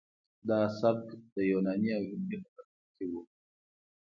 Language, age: Pashto, 30-39